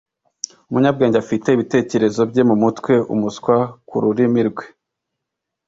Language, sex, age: Kinyarwanda, male, 19-29